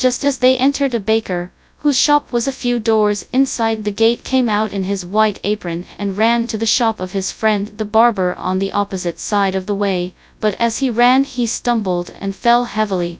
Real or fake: fake